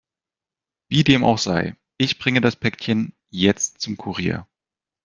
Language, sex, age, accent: German, male, 19-29, Deutschland Deutsch